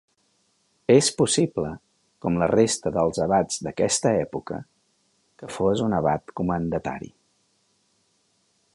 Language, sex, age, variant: Catalan, male, 50-59, Central